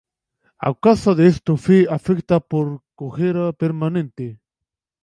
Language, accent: Spanish, Chileno: Chile, Cuyo